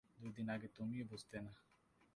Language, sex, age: Bengali, male, 19-29